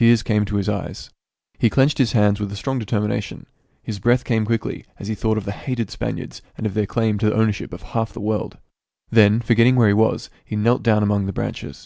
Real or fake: real